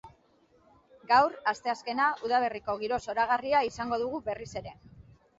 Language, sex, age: Basque, female, 50-59